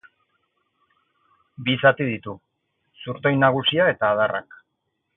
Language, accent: Basque, Erdialdekoa edo Nafarra (Gipuzkoa, Nafarroa)